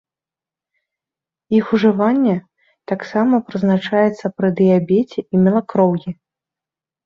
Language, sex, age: Belarusian, female, 19-29